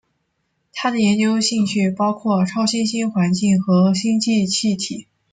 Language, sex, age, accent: Chinese, female, 19-29, 出生地：北京市